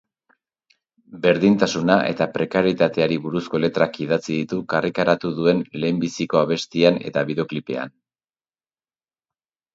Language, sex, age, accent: Basque, male, 40-49, Erdialdekoa edo Nafarra (Gipuzkoa, Nafarroa)